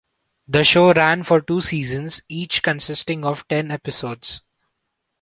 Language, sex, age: English, male, 19-29